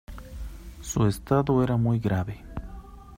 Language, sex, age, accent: Spanish, male, 30-39, México